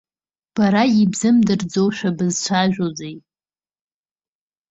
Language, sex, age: Abkhazian, female, under 19